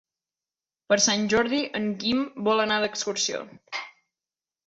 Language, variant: Catalan, Septentrional